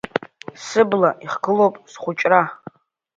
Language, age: Abkhazian, under 19